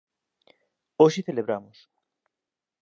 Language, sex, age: Galician, male, 30-39